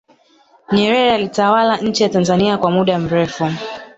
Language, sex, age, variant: Swahili, female, 19-29, Kiswahili Sanifu (EA)